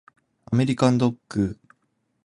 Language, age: Japanese, 19-29